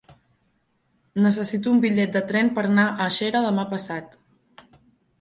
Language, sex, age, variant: Catalan, female, 19-29, Central